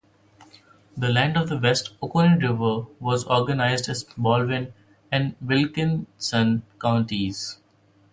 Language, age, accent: English, 19-29, India and South Asia (India, Pakistan, Sri Lanka)